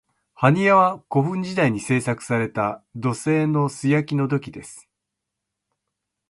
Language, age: Japanese, 50-59